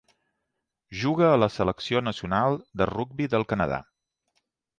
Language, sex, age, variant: Catalan, male, 40-49, Balear